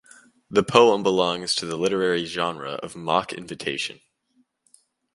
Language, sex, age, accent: English, male, under 19, United States English